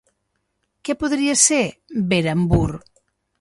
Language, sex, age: Catalan, female, 50-59